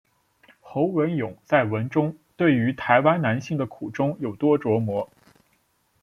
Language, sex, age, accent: Chinese, male, 19-29, 出生地：山东省